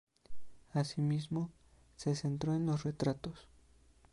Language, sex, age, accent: Spanish, male, under 19, México